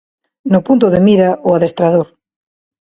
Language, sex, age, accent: Galician, female, 30-39, Neofalante